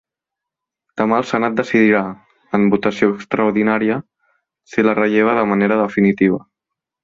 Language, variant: Catalan, Central